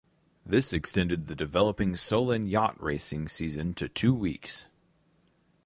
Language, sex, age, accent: English, male, 19-29, United States English